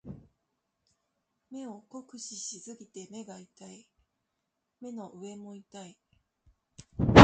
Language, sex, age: Japanese, female, 30-39